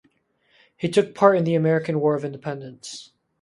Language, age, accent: English, under 19, United States English